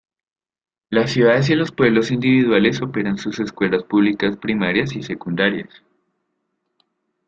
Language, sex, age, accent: Spanish, male, 19-29, Andino-Pacífico: Colombia, Perú, Ecuador, oeste de Bolivia y Venezuela andina